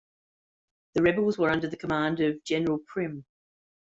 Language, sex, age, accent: English, female, 50-59, Australian English